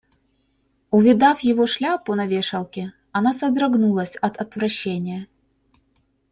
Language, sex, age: Russian, female, 40-49